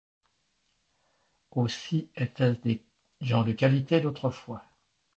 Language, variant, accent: French, Français d'Europe, Français de Suisse